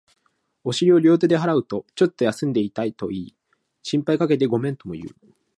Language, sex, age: Japanese, male, 19-29